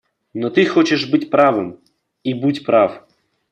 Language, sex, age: Russian, male, under 19